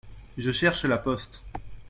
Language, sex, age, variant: French, male, 19-29, Français de métropole